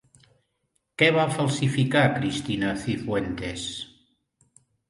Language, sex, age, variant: Catalan, male, 60-69, Central